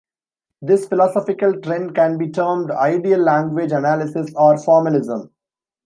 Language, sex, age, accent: English, male, 19-29, India and South Asia (India, Pakistan, Sri Lanka)